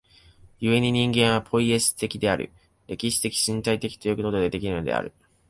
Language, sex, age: Japanese, male, 19-29